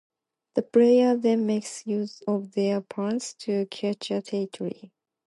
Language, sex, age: English, female, 19-29